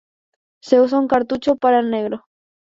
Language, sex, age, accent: Spanish, male, 19-29, España: Islas Canarias